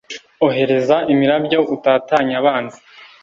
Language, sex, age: Kinyarwanda, male, 19-29